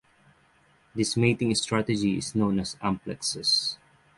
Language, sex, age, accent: English, male, 30-39, United States English; Filipino